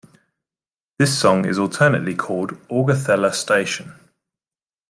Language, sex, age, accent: English, male, 40-49, England English